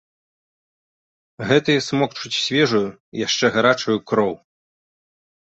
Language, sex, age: Belarusian, male, 30-39